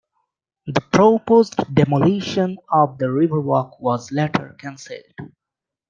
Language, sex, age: English, male, 19-29